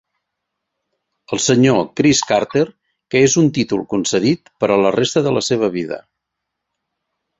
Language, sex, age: Catalan, male, 60-69